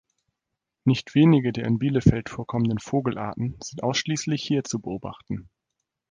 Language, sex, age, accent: German, male, 30-39, Deutschland Deutsch